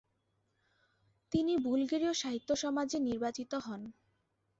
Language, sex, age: Bengali, female, 19-29